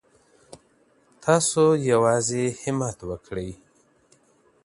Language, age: Pashto, 30-39